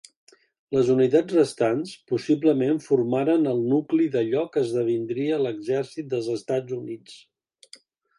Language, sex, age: Catalan, male, 70-79